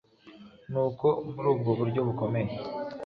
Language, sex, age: Kinyarwanda, male, 19-29